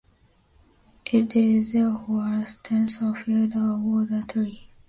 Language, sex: English, female